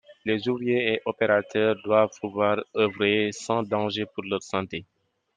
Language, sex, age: French, male, 19-29